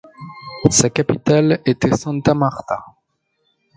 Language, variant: French, Français de métropole